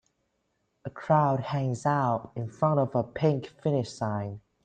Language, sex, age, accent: English, male, 19-29, England English